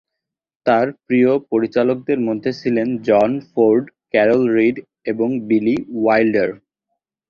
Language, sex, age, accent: Bengali, male, 19-29, Bangladeshi